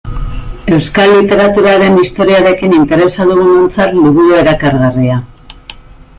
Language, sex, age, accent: Basque, female, 40-49, Erdialdekoa edo Nafarra (Gipuzkoa, Nafarroa)